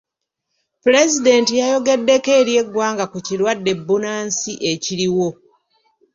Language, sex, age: Ganda, female, 50-59